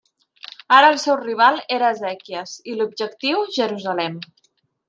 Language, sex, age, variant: Catalan, female, 30-39, Central